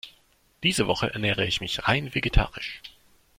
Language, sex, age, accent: German, male, 19-29, Deutschland Deutsch